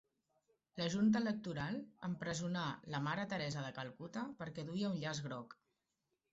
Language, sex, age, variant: Catalan, female, 40-49, Central